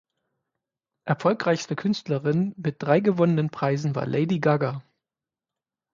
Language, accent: German, Deutschland Deutsch